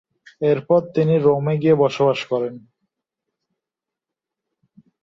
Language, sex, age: Bengali, male, 19-29